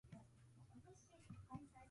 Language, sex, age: English, male, 19-29